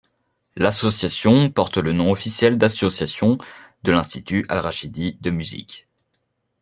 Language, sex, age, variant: French, male, under 19, Français de métropole